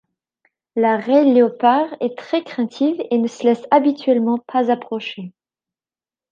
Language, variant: French, Français de métropole